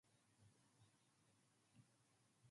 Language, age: English, 19-29